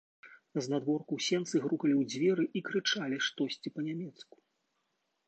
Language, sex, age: Belarusian, male, 40-49